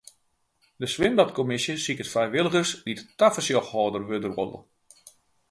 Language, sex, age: Western Frisian, male, 50-59